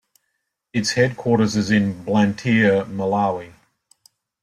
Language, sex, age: English, male, 50-59